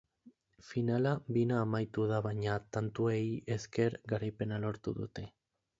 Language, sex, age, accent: Basque, male, 19-29, Mendebalekoa (Araba, Bizkaia, Gipuzkoako mendebaleko herri batzuk)